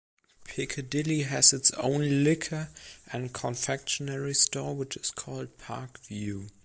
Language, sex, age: English, male, under 19